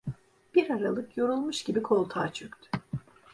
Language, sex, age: Turkish, female, 50-59